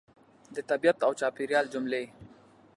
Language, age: Pashto, 30-39